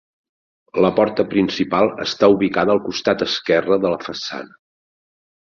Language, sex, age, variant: Catalan, male, 50-59, Central